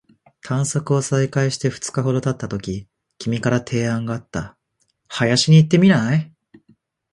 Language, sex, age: Japanese, male, 19-29